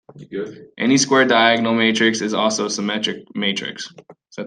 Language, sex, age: English, male, 19-29